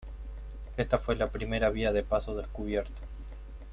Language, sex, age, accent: Spanish, male, 30-39, Rioplatense: Argentina, Uruguay, este de Bolivia, Paraguay